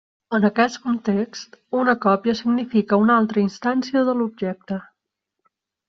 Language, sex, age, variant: Catalan, female, 30-39, Balear